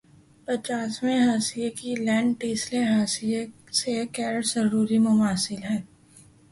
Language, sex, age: Urdu, female, 19-29